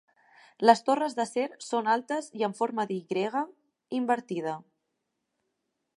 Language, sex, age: Catalan, female, 19-29